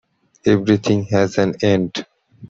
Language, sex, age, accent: English, male, 19-29, India and South Asia (India, Pakistan, Sri Lanka)